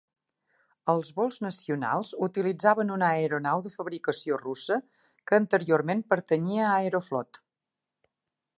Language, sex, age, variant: Catalan, female, 50-59, Nord-Occidental